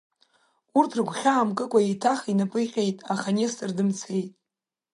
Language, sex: Abkhazian, female